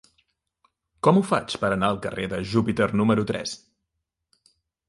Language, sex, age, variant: Catalan, male, 30-39, Central